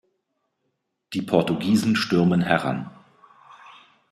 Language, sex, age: German, male, 50-59